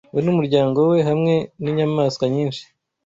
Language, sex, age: Kinyarwanda, male, 19-29